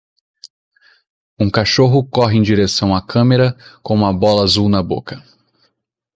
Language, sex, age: Portuguese, male, 19-29